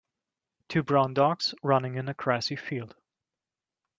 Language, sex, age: English, male, 30-39